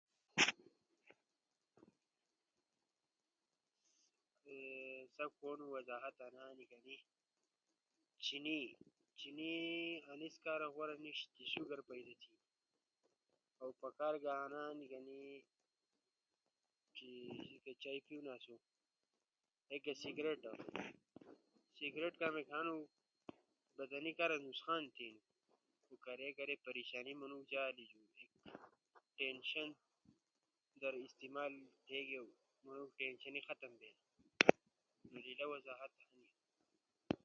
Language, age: Ushojo, under 19